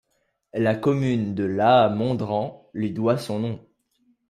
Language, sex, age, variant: French, male, under 19, Français de métropole